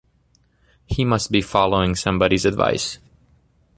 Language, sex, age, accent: English, male, 19-29, United States English